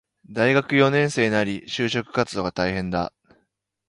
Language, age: Japanese, 19-29